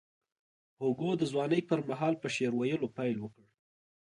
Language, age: Pashto, 19-29